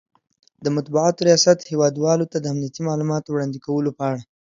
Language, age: Pashto, 19-29